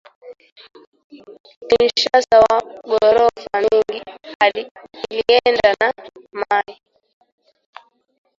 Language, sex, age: Swahili, female, 19-29